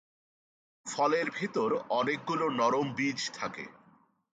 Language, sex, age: Bengali, male, 40-49